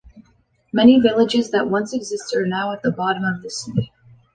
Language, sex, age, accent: English, female, 19-29, Canadian English